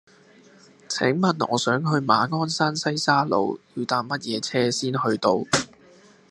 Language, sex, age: Cantonese, male, 19-29